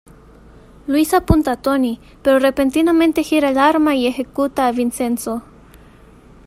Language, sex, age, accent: Spanish, female, 19-29, México